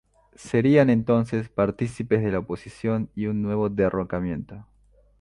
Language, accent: Spanish, Rioplatense: Argentina, Uruguay, este de Bolivia, Paraguay